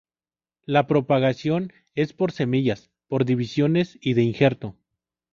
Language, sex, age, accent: Spanish, male, 19-29, México